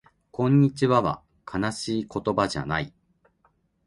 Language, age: Japanese, 40-49